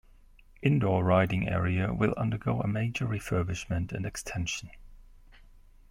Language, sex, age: English, male, 40-49